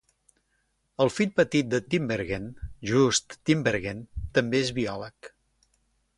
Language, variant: Catalan, Central